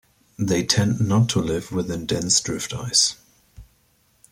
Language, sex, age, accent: English, male, 19-29, United States English